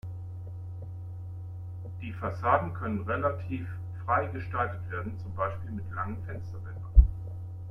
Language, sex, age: German, male, 50-59